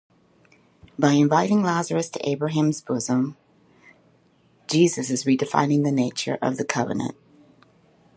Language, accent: English, United States English